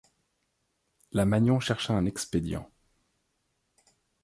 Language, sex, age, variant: French, male, 30-39, Français de métropole